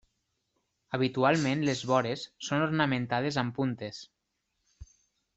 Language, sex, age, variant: Catalan, male, 30-39, Nord-Occidental